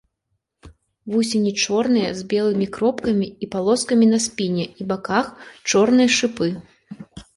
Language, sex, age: Belarusian, female, 19-29